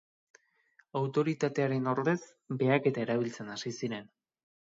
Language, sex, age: Basque, male, 30-39